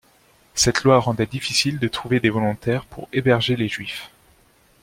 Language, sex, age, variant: French, male, 19-29, Français de métropole